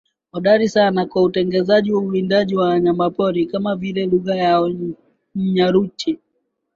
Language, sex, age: Swahili, male, 19-29